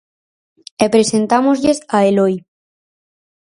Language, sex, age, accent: Galician, female, under 19, Atlántico (seseo e gheada)